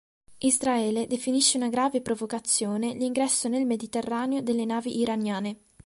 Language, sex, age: Italian, female, 19-29